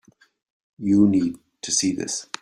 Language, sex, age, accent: English, male, 60-69, Irish English